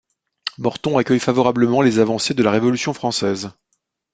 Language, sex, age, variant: French, male, 40-49, Français de métropole